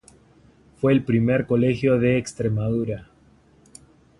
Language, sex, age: Spanish, male, 19-29